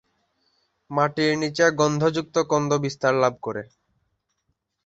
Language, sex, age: Bengali, male, 19-29